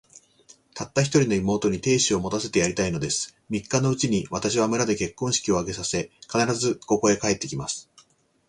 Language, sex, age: Japanese, male, 40-49